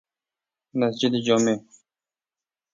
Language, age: Persian, 30-39